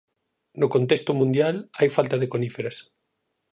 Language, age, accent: Galician, 40-49, Normativo (estándar)